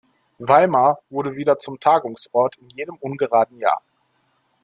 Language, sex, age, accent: German, male, 30-39, Deutschland Deutsch